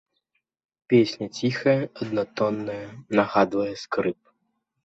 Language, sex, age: Belarusian, male, under 19